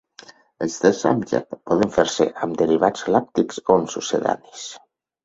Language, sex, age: Catalan, male, 50-59